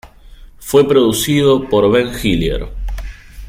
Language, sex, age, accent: Spanish, male, 19-29, Rioplatense: Argentina, Uruguay, este de Bolivia, Paraguay